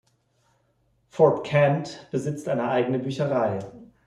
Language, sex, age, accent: German, male, 40-49, Deutschland Deutsch